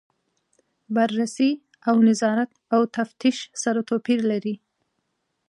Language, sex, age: Pashto, female, 19-29